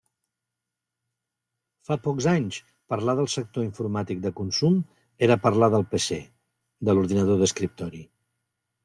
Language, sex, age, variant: Catalan, male, 50-59, Central